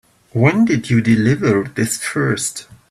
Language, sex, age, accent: English, male, 30-39, England English